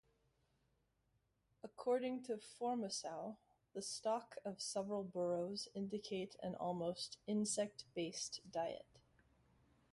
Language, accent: English, United States English